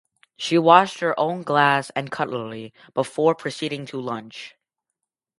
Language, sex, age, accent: English, male, under 19, United States English